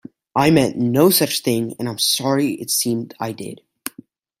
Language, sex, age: English, male, 19-29